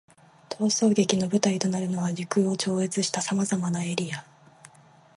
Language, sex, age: Japanese, female, under 19